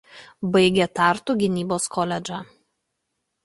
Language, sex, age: Lithuanian, female, 30-39